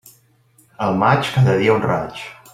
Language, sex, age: Catalan, male, 50-59